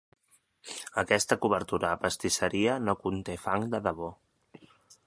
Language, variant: Catalan, Central